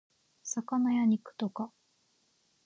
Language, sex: Japanese, female